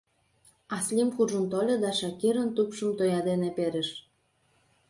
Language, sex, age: Mari, female, 19-29